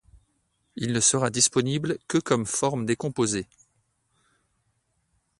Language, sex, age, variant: French, male, 30-39, Français de métropole